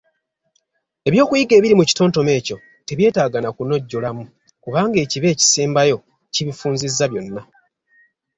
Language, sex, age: Ganda, male, 30-39